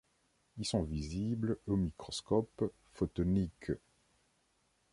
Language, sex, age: French, male, 19-29